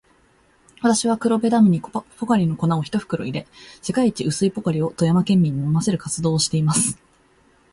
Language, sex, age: Japanese, female, 19-29